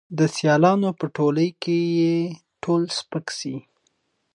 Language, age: Pashto, 19-29